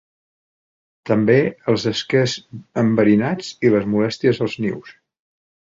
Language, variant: Catalan, Central